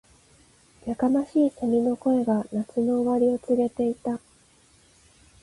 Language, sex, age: Japanese, female, 30-39